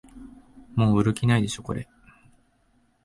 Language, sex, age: Japanese, male, 19-29